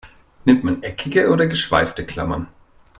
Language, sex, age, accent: German, male, 30-39, Deutschland Deutsch